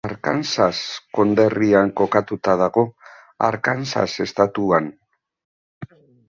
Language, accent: Basque, Mendebalekoa (Araba, Bizkaia, Gipuzkoako mendebaleko herri batzuk)